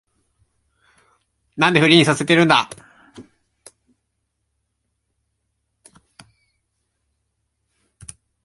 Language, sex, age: Japanese, male, 19-29